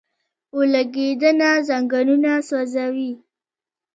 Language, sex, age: Pashto, female, under 19